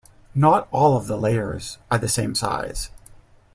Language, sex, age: English, male, 40-49